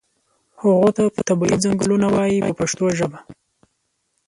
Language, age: Pashto, 19-29